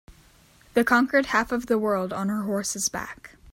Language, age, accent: English, under 19, United States English